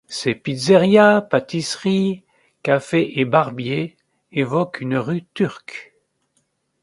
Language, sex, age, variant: French, male, 60-69, Français de métropole